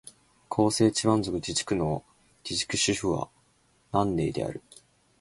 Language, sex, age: Japanese, male, 19-29